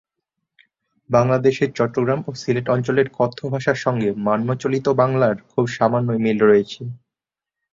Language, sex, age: Bengali, male, 19-29